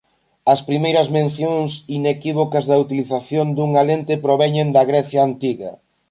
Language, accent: Galician, Normativo (estándar)